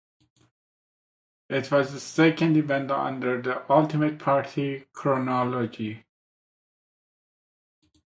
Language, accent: English, United States English